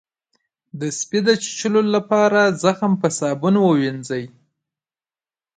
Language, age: Pashto, 19-29